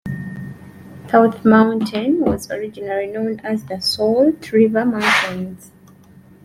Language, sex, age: English, female, 19-29